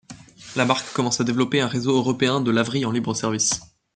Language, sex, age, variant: French, male, 19-29, Français de métropole